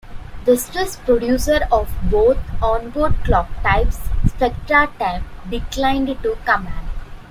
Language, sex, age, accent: English, female, 19-29, India and South Asia (India, Pakistan, Sri Lanka)